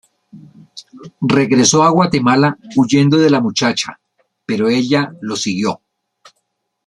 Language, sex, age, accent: Spanish, male, 60-69, Caribe: Cuba, Venezuela, Puerto Rico, República Dominicana, Panamá, Colombia caribeña, México caribeño, Costa del golfo de México